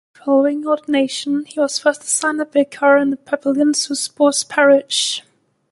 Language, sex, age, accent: English, female, 19-29, England English